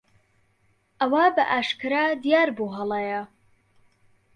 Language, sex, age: Central Kurdish, male, 40-49